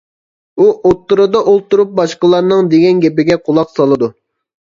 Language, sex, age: Uyghur, male, 19-29